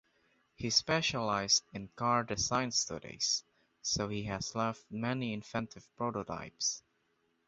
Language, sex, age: English, male, under 19